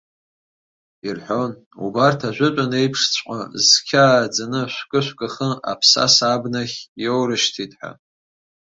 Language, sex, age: Abkhazian, male, under 19